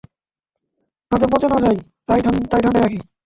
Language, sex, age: Bengali, male, 19-29